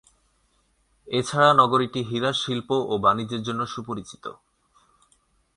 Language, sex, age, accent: Bengali, male, 19-29, Bangladeshi